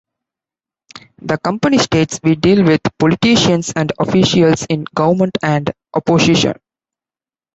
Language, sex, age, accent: English, male, 19-29, India and South Asia (India, Pakistan, Sri Lanka)